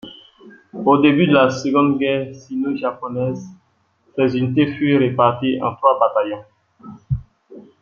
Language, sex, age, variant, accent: French, male, 30-39, Français d'Afrique subsaharienne et des îles africaines, Français de Côte d’Ivoire